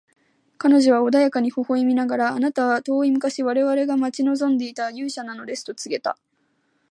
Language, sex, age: Japanese, female, under 19